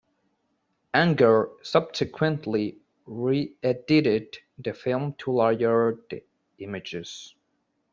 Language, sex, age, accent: English, male, 19-29, United States English